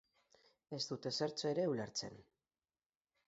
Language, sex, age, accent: Basque, female, 40-49, Mendebalekoa (Araba, Bizkaia, Gipuzkoako mendebaleko herri batzuk)